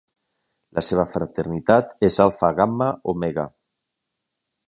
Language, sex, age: Catalan, male, 40-49